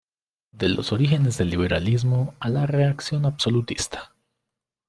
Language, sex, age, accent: Spanish, male, 19-29, Andino-Pacífico: Colombia, Perú, Ecuador, oeste de Bolivia y Venezuela andina